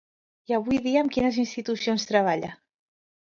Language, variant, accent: Catalan, Central, central